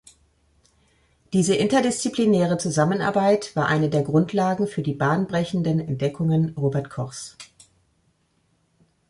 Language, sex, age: German, female, 40-49